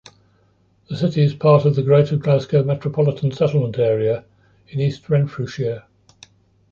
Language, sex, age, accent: English, male, 60-69, England English